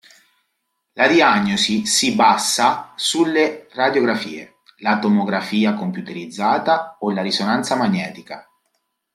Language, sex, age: Italian, male, 40-49